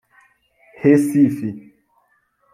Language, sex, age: Portuguese, male, 19-29